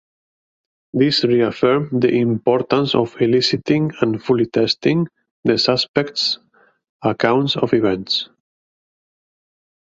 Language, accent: English, England English